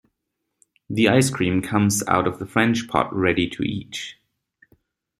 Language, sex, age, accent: English, male, 30-39, United States English